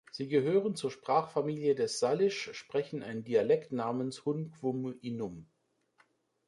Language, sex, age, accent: German, male, 30-39, Deutschland Deutsch